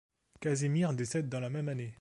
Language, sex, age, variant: French, male, 19-29, Français de métropole